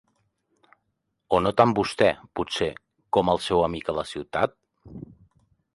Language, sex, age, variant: Catalan, male, 40-49, Central